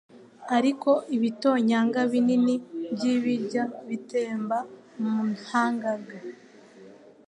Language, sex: Kinyarwanda, female